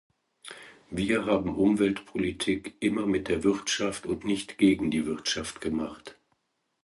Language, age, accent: German, 60-69, Deutschland Deutsch